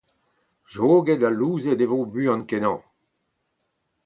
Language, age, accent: Breton, 70-79, Leoneg